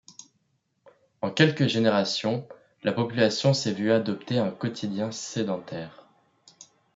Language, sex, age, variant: French, male, under 19, Français de métropole